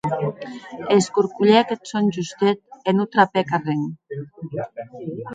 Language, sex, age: Occitan, female, 50-59